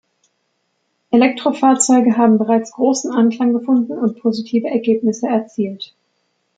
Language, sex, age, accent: German, female, 19-29, Deutschland Deutsch